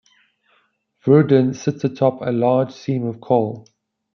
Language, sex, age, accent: English, male, 40-49, Southern African (South Africa, Zimbabwe, Namibia)